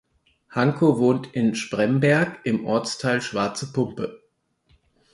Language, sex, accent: German, male, Deutschland Deutsch